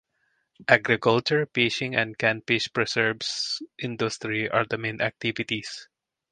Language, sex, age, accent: English, male, 40-49, Filipino